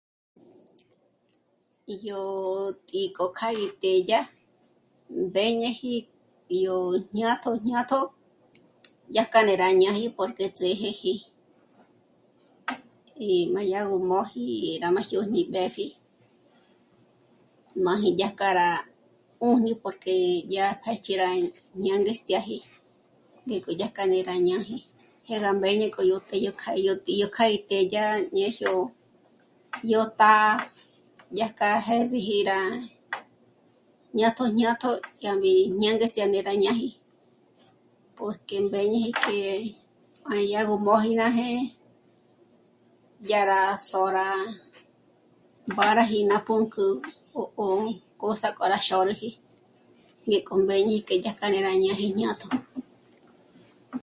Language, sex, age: Michoacán Mazahua, female, 19-29